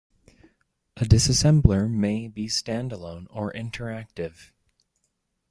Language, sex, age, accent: English, male, 19-29, United States English